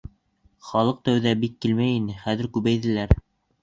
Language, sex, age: Bashkir, male, 19-29